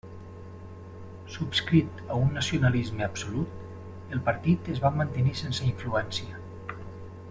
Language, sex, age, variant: Catalan, male, 40-49, Septentrional